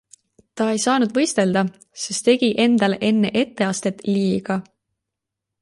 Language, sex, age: Estonian, female, 19-29